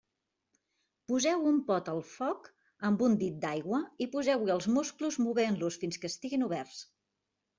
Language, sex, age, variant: Catalan, female, 40-49, Central